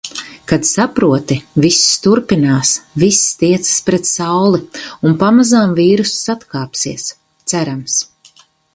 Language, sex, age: Latvian, female, 50-59